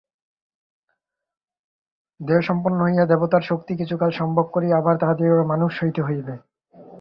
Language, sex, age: Bengali, male, 30-39